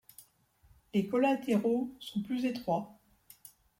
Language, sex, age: French, female, 50-59